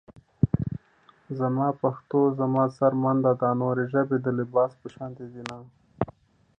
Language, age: Pashto, 30-39